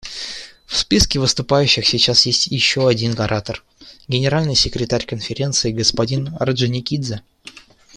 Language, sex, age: Russian, male, under 19